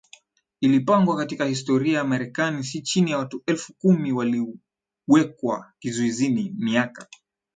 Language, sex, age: Swahili, male, 19-29